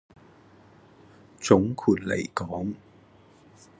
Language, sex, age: Cantonese, male, 40-49